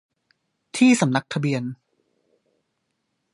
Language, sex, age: Thai, male, 30-39